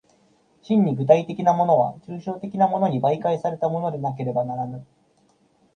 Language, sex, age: Japanese, male, 30-39